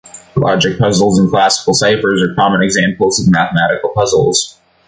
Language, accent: English, United States English